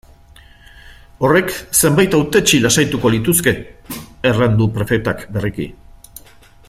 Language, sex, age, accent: Basque, male, 50-59, Mendebalekoa (Araba, Bizkaia, Gipuzkoako mendebaleko herri batzuk)